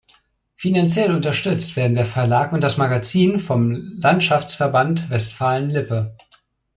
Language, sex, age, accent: German, male, 19-29, Deutschland Deutsch